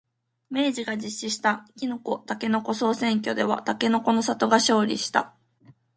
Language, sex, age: Japanese, female, 19-29